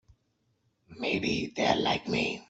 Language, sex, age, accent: English, male, 19-29, India and South Asia (India, Pakistan, Sri Lanka)